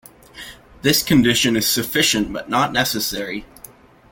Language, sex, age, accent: English, male, under 19, Canadian English